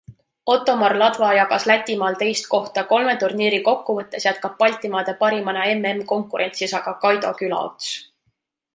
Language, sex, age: Estonian, female, 19-29